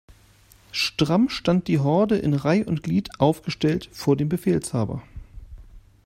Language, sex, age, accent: German, male, 40-49, Deutschland Deutsch